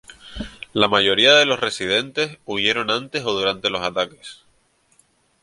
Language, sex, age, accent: Spanish, male, 19-29, España: Islas Canarias